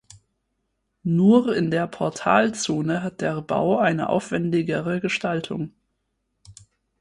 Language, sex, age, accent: German, female, 19-29, Deutschland Deutsch